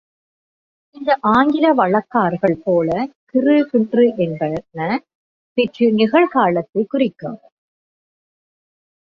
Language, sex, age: Tamil, female, 40-49